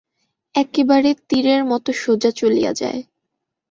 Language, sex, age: Bengali, female, 19-29